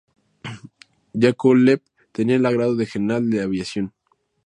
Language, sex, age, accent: Spanish, male, under 19, México